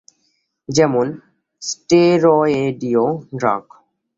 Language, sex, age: Bengali, male, under 19